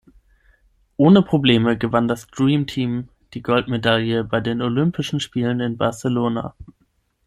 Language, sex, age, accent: German, male, 19-29, Deutschland Deutsch